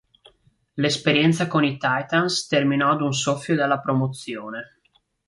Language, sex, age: Italian, male, 19-29